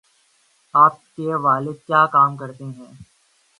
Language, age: Urdu, 19-29